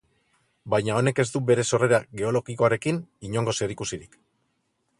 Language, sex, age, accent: Basque, male, 40-49, Mendebalekoa (Araba, Bizkaia, Gipuzkoako mendebaleko herri batzuk)